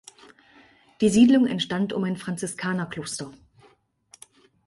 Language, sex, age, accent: German, female, 40-49, Deutschland Deutsch